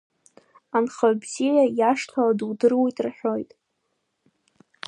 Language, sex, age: Abkhazian, female, under 19